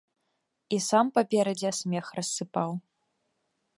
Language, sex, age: Belarusian, female, under 19